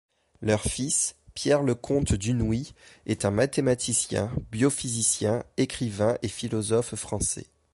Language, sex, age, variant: French, male, 30-39, Français de métropole